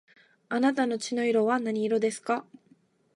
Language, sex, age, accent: Japanese, female, 19-29, 関西弁